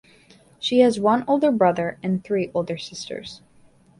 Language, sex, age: English, female, 19-29